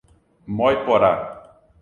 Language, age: Portuguese, 40-49